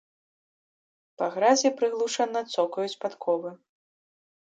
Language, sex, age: Belarusian, female, 19-29